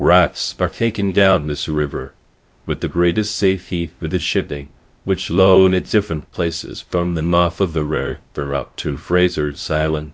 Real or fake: fake